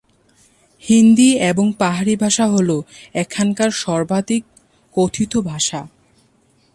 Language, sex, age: Bengali, female, 19-29